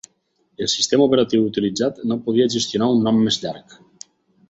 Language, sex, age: Catalan, male, 40-49